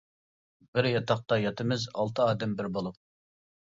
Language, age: Uyghur, 19-29